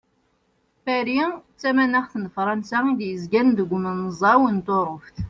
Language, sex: Kabyle, female